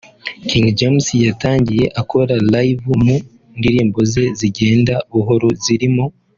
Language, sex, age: Kinyarwanda, male, 19-29